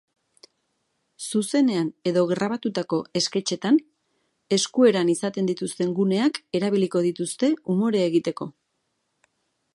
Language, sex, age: Basque, female, 40-49